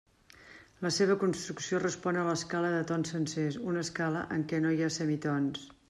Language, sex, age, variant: Catalan, female, 50-59, Central